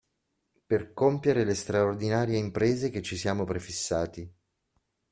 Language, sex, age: Italian, male, 50-59